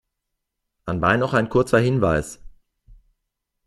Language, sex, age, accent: German, male, 50-59, Deutschland Deutsch